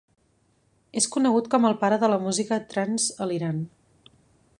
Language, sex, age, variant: Catalan, female, 19-29, Central